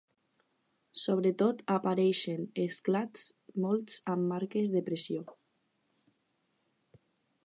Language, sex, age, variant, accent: Catalan, female, under 19, Alacantí, valencià